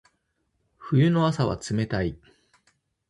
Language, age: Japanese, 40-49